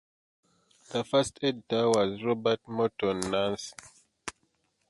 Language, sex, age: English, male, 30-39